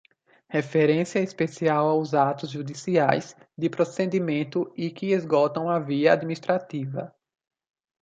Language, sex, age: Portuguese, male, 19-29